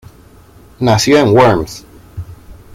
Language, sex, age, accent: Spanish, male, 19-29, Caribe: Cuba, Venezuela, Puerto Rico, República Dominicana, Panamá, Colombia caribeña, México caribeño, Costa del golfo de México